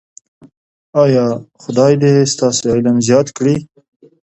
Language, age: Pashto, 30-39